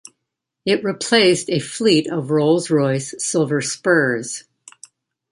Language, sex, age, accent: English, female, 60-69, United States English